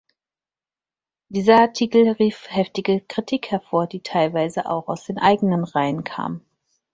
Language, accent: German, Deutschland Deutsch